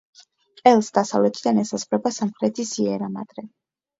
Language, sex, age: Georgian, female, under 19